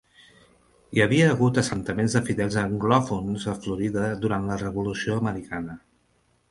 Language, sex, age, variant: Catalan, male, 50-59, Central